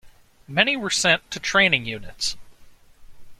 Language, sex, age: English, male, 19-29